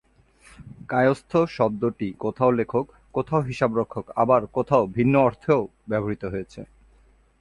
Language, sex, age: Bengali, male, 30-39